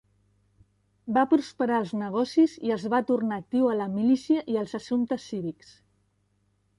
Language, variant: Catalan, Central